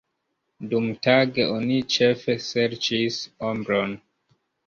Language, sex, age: Esperanto, male, 19-29